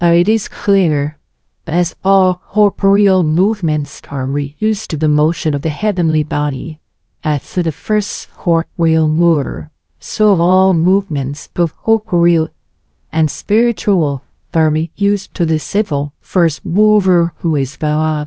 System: TTS, VITS